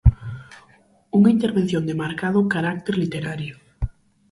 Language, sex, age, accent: Galician, female, under 19, Normativo (estándar)